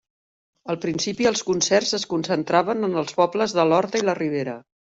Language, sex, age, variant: Catalan, female, 50-59, Central